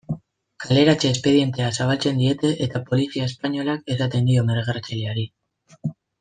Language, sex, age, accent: Basque, female, 19-29, Mendebalekoa (Araba, Bizkaia, Gipuzkoako mendebaleko herri batzuk)